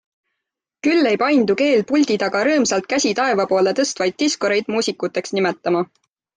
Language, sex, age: Estonian, female, 19-29